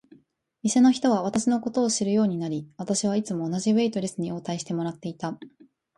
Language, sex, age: Japanese, female, 19-29